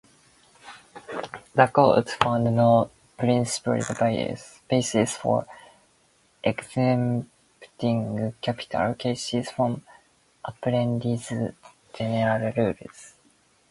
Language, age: English, 19-29